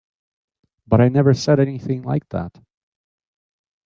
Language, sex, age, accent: English, male, 30-39, United States English